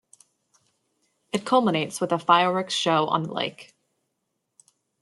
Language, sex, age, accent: English, female, 19-29, United States English